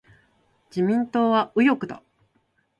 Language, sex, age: Japanese, female, 19-29